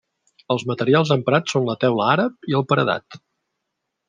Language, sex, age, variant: Catalan, male, 40-49, Central